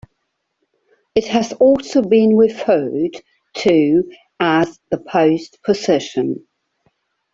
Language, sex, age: English, female, 40-49